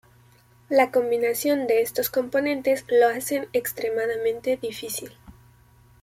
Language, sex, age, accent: Spanish, female, 19-29, México